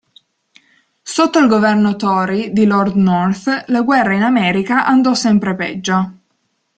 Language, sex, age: Italian, female, 19-29